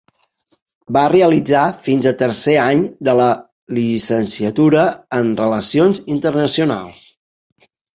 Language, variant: Catalan, Central